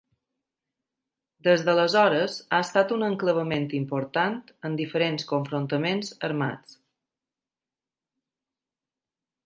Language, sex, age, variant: Catalan, female, 50-59, Balear